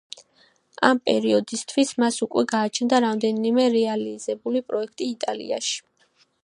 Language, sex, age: Georgian, female, 19-29